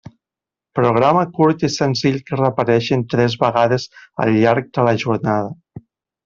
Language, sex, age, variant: Catalan, male, 40-49, Central